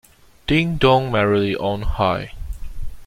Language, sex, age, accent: English, male, 19-29, Singaporean English